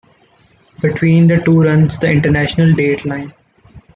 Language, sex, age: English, male, 19-29